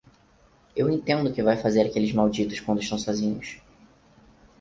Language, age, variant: Portuguese, under 19, Portuguese (Brasil)